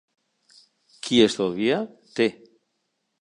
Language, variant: Catalan, Central